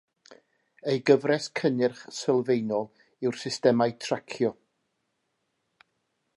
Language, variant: Welsh, North-Eastern Welsh